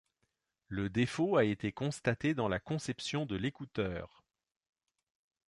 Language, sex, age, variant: French, male, 40-49, Français de métropole